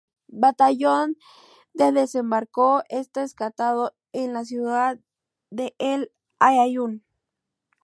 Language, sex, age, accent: Spanish, female, under 19, México